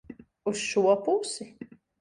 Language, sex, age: Latvian, female, 40-49